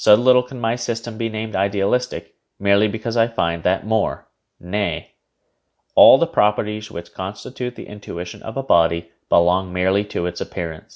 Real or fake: real